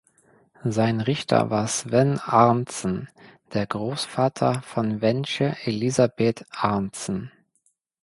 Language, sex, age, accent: German, male, 30-39, Deutschland Deutsch